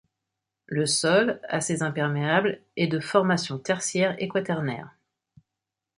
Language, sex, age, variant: French, female, 40-49, Français de métropole